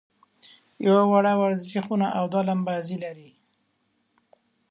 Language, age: Pashto, 40-49